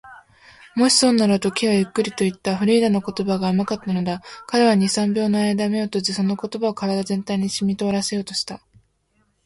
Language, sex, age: Japanese, female, 19-29